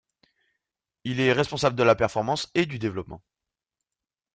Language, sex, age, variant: French, male, 19-29, Français de métropole